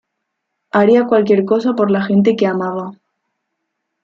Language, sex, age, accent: Spanish, female, under 19, España: Sur peninsular (Andalucia, Extremadura, Murcia)